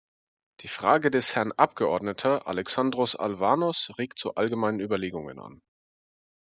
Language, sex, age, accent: German, male, 30-39, Deutschland Deutsch